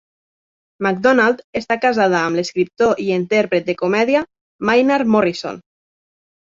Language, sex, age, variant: Catalan, female, 19-29, Nord-Occidental